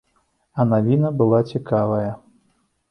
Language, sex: Belarusian, male